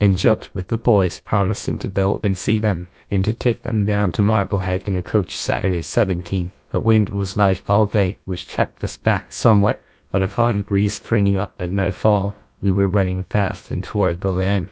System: TTS, GlowTTS